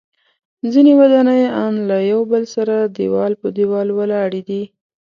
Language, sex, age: Pashto, female, 19-29